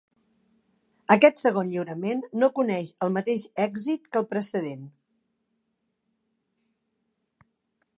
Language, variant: Catalan, Central